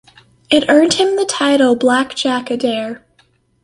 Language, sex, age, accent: English, female, under 19, United States English